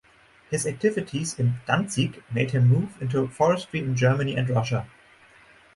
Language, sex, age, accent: English, male, 19-29, German Accent